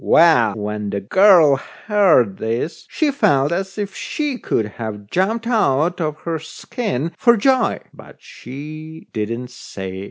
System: none